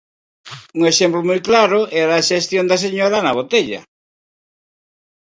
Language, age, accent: Galician, 60-69, Normativo (estándar)